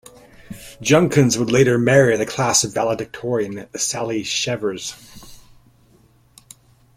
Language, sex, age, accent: English, male, 40-49, Canadian English